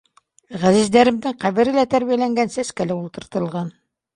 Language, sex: Bashkir, female